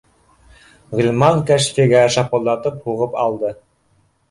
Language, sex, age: Bashkir, male, 19-29